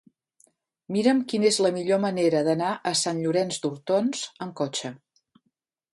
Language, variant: Catalan, Central